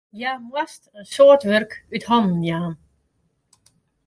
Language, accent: Western Frisian, Wâldfrysk